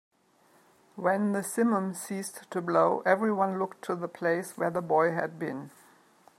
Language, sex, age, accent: English, female, 50-59, England English